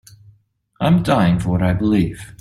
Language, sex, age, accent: English, male, 30-39, Australian English